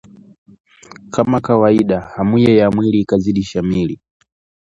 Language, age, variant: Swahili, 19-29, Kiswahili cha Bara ya Tanzania